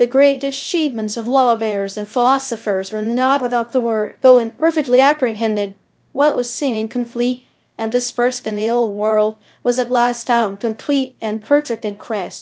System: TTS, VITS